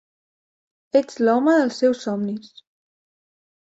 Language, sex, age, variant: Catalan, female, under 19, Central